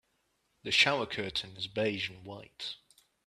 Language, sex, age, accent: English, male, under 19, England English